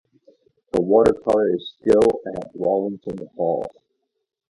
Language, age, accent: English, 40-49, United States English